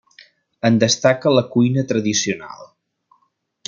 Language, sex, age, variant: Catalan, male, 30-39, Central